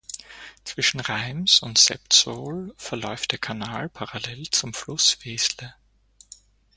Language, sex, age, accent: German, male, 30-39, Österreichisches Deutsch